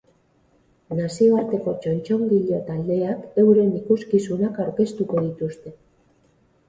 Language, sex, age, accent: Basque, female, 50-59, Erdialdekoa edo Nafarra (Gipuzkoa, Nafarroa)